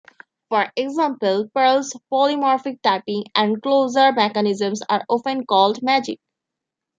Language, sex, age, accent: English, female, 19-29, India and South Asia (India, Pakistan, Sri Lanka)